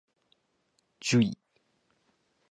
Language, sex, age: Japanese, male, 19-29